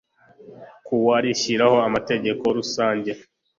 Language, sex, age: Kinyarwanda, male, 19-29